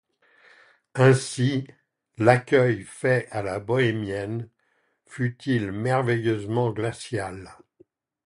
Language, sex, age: French, male, 70-79